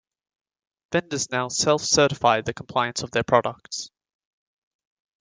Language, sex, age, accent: English, male, 19-29, Australian English